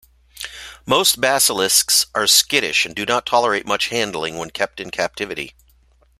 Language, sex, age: English, male, 50-59